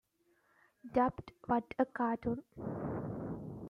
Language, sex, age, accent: English, female, 19-29, England English